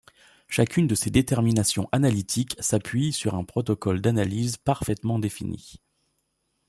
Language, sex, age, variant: French, male, 30-39, Français de métropole